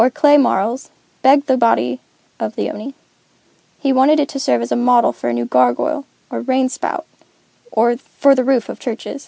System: none